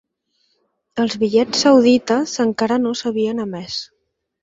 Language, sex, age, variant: Catalan, female, 30-39, Septentrional